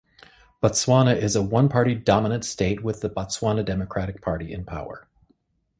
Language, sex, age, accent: English, male, 50-59, United States English